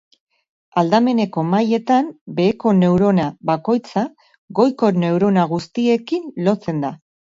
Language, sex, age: Basque, female, 40-49